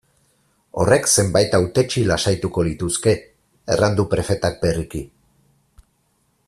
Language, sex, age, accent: Basque, male, 40-49, Mendebalekoa (Araba, Bizkaia, Gipuzkoako mendebaleko herri batzuk)